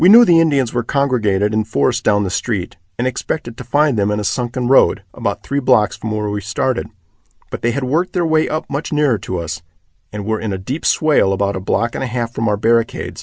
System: none